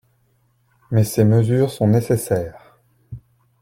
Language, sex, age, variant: French, male, 30-39, Français de métropole